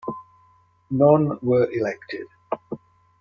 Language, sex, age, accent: English, male, 50-59, England English